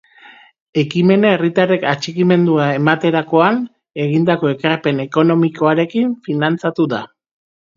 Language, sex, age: Basque, male, 30-39